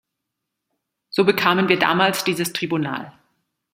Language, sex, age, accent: German, female, 40-49, Deutschland Deutsch